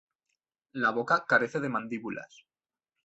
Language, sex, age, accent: Spanish, male, 19-29, España: Norte peninsular (Asturias, Castilla y León, Cantabria, País Vasco, Navarra, Aragón, La Rioja, Guadalajara, Cuenca)